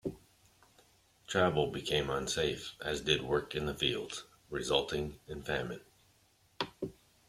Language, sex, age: English, male, 50-59